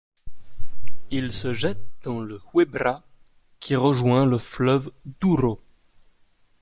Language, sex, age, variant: French, male, 19-29, Français de métropole